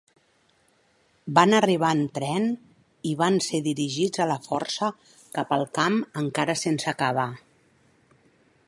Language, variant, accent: Catalan, Central, central